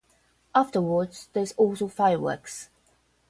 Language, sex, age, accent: English, female, 19-29, United States English; England English